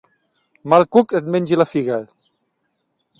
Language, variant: Catalan, Central